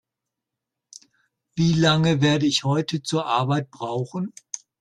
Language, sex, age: German, male, 60-69